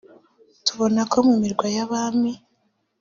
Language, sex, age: Kinyarwanda, female, under 19